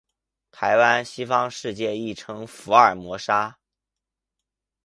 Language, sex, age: Chinese, male, 19-29